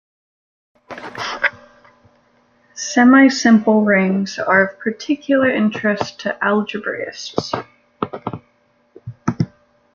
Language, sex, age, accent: English, female, 19-29, United States English